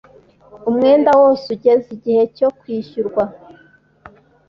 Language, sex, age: Kinyarwanda, female, 40-49